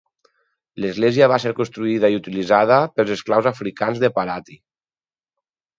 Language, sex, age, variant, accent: Catalan, male, 30-39, Valencià meridional, valencià